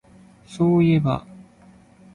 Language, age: Japanese, 19-29